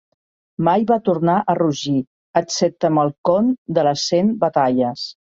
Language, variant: Catalan, Central